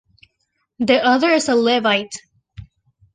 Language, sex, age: English, female, under 19